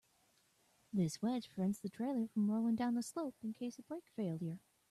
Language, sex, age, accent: English, female, 30-39, United States English